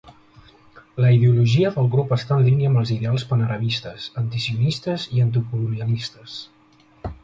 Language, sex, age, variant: Catalan, male, 19-29, Central